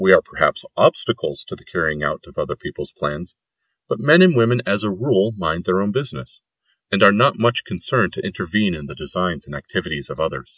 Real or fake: real